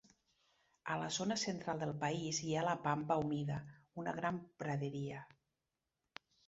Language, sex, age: Catalan, female, 50-59